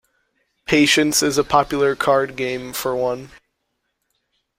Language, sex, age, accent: English, male, under 19, United States English